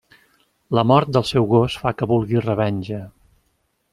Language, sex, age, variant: Catalan, male, 50-59, Central